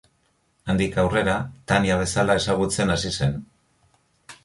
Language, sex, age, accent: Basque, male, 40-49, Mendebalekoa (Araba, Bizkaia, Gipuzkoako mendebaleko herri batzuk)